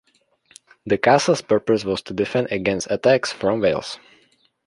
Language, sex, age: English, male, under 19